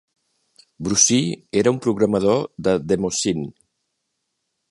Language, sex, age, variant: Catalan, male, 60-69, Central